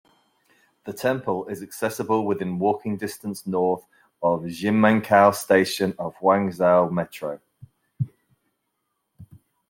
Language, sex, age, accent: English, male, 40-49, England English